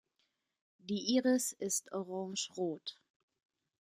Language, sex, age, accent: German, female, 30-39, Deutschland Deutsch